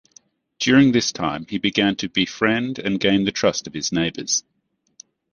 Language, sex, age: English, male, 40-49